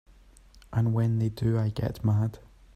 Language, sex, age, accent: English, male, 19-29, Scottish English